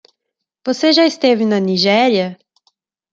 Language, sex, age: Portuguese, female, 30-39